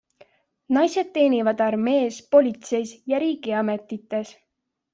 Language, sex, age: Estonian, female, 19-29